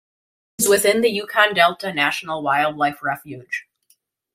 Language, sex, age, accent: English, male, under 19, United States English